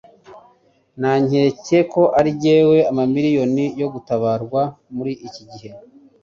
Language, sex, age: Kinyarwanda, male, 30-39